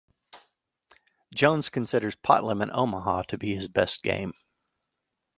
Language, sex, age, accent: English, male, 50-59, United States English